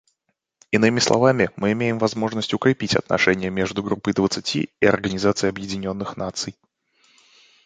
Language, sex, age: Russian, male, 19-29